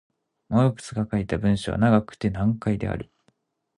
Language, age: Japanese, 30-39